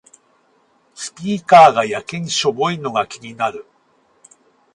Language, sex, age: Japanese, male, 40-49